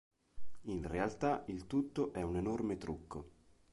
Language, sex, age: Italian, male, 19-29